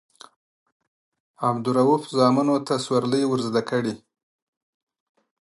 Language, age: Pashto, 30-39